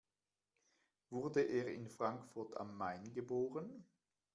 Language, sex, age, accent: German, male, 50-59, Schweizerdeutsch